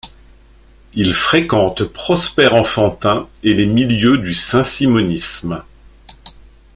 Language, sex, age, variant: French, male, 50-59, Français de métropole